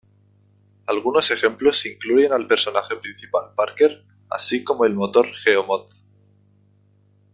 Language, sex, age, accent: Spanish, male, 19-29, España: Norte peninsular (Asturias, Castilla y León, Cantabria, País Vasco, Navarra, Aragón, La Rioja, Guadalajara, Cuenca)